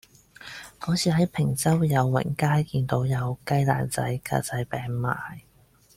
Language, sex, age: Cantonese, male, 19-29